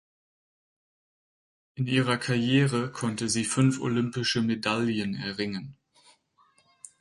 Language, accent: German, Deutschland Deutsch